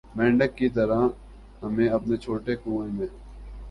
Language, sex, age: Urdu, male, 19-29